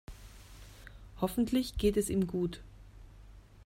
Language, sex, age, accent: German, female, 40-49, Deutschland Deutsch